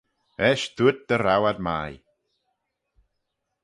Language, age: Manx, 40-49